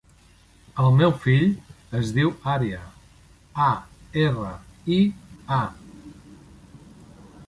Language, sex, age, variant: Catalan, male, 50-59, Central